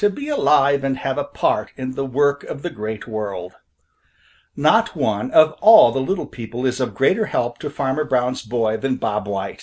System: none